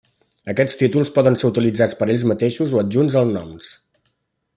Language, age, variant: Catalan, 40-49, Central